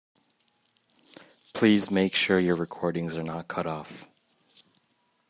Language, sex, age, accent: English, male, 19-29, United States English